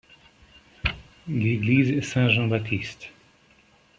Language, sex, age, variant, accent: French, male, 30-39, Français d'Europe, Français de Belgique